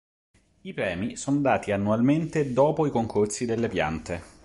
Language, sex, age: Italian, male, 30-39